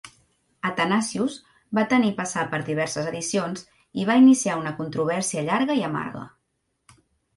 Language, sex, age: Catalan, female, 30-39